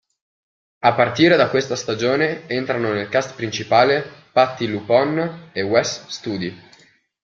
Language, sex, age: Italian, male, 19-29